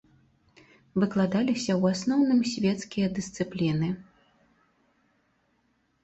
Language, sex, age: Belarusian, female, 19-29